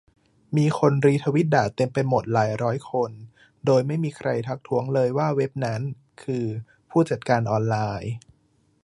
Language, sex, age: Thai, male, 19-29